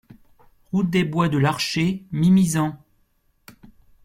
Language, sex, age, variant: French, male, 50-59, Français de métropole